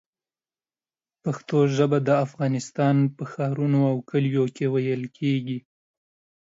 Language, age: Pashto, 19-29